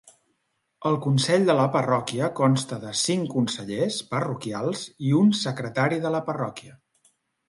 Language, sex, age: Catalan, male, 40-49